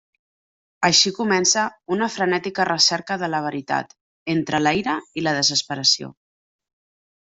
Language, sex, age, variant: Catalan, female, 30-39, Central